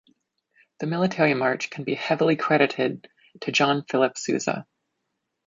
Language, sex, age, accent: English, female, 19-29, United States English